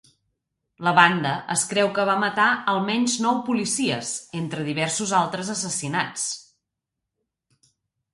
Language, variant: Catalan, Central